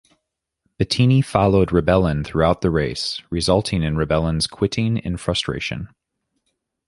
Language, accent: English, United States English